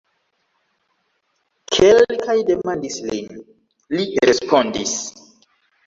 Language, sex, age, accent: Esperanto, male, 19-29, Internacia